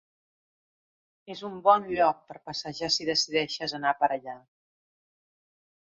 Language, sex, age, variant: Catalan, female, 40-49, Central